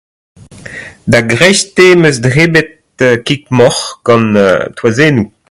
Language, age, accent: Breton, 30-39, Kerneveg; Leoneg